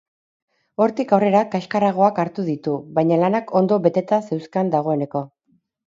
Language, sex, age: Basque, female, 30-39